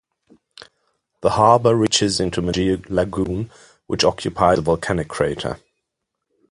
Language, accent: English, German